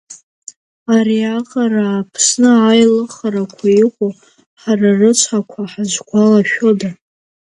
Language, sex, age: Abkhazian, female, 30-39